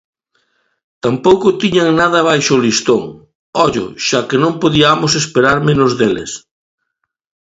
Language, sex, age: Galician, male, 50-59